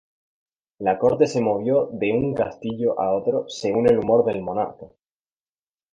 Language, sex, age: Spanish, male, 19-29